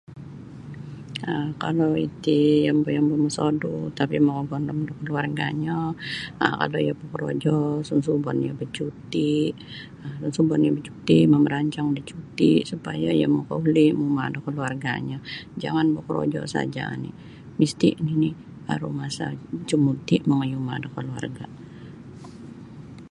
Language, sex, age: Sabah Bisaya, female, 60-69